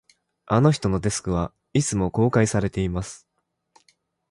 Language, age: Japanese, 19-29